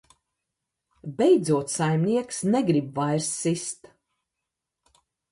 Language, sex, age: Latvian, female, 50-59